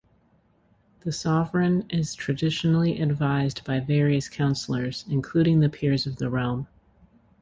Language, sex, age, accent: English, female, 30-39, United States English